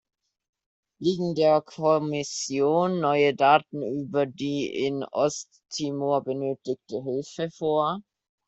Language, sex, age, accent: German, male, under 19, Österreichisches Deutsch